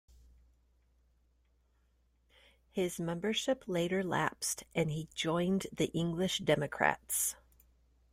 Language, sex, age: English, female, 50-59